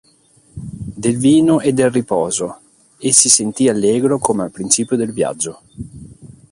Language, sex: Italian, male